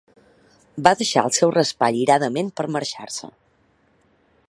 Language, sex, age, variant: Catalan, female, 40-49, Central